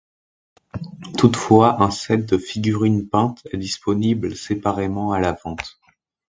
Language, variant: French, Français de métropole